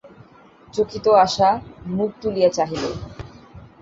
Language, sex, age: Bengali, female, 19-29